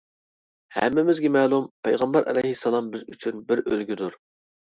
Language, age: Uyghur, 19-29